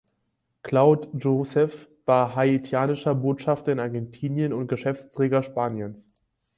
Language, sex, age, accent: German, male, 19-29, Deutschland Deutsch